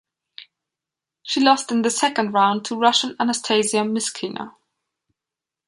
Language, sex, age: English, female, 19-29